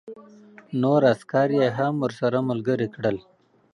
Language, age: Pashto, 40-49